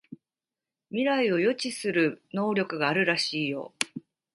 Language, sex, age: Japanese, female, 30-39